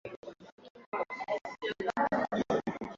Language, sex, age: Swahili, male, 19-29